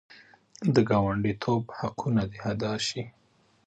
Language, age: Pashto, 30-39